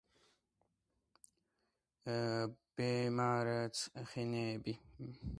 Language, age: Georgian, under 19